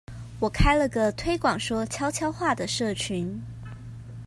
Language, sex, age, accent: Chinese, female, 19-29, 出生地：臺北市